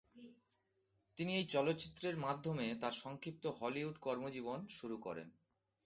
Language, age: Bengali, 40-49